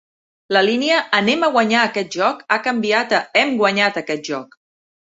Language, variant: Catalan, Central